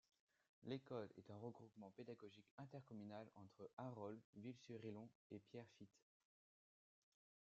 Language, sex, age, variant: French, male, under 19, Français de métropole